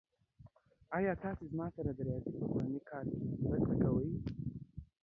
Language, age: Pashto, under 19